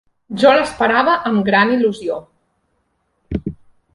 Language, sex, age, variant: Catalan, female, 19-29, Central